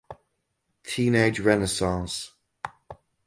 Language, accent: English, England English